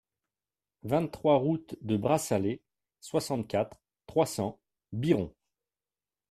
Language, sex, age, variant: French, male, 40-49, Français de métropole